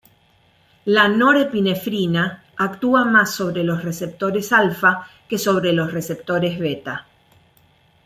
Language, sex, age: Spanish, female, 40-49